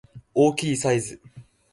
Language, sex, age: Japanese, male, 19-29